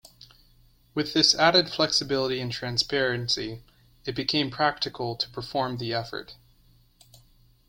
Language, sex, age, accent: English, male, 19-29, United States English